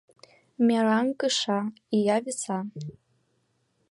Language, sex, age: Mari, female, 19-29